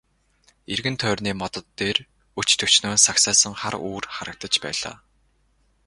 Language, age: Mongolian, 19-29